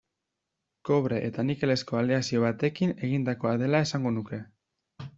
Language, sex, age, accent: Basque, male, 19-29, Mendebalekoa (Araba, Bizkaia, Gipuzkoako mendebaleko herri batzuk)